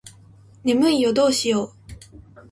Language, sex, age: Japanese, female, 19-29